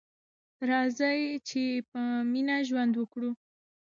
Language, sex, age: Pashto, female, 30-39